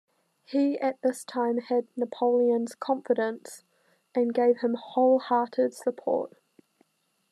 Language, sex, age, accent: English, female, 19-29, New Zealand English